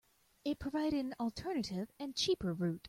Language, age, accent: English, 30-39, United States English